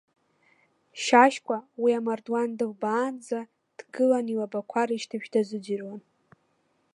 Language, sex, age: Abkhazian, female, under 19